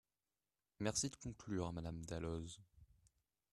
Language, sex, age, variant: French, male, under 19, Français de métropole